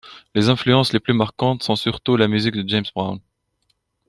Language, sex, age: French, female, 19-29